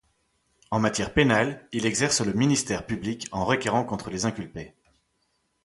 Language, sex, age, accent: French, male, 30-39, Français de Belgique